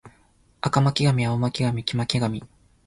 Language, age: Japanese, 19-29